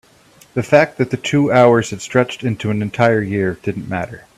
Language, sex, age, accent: English, male, 19-29, United States English